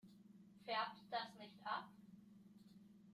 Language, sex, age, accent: German, male, under 19, Deutschland Deutsch